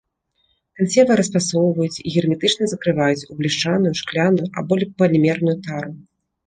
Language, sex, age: Belarusian, female, 30-39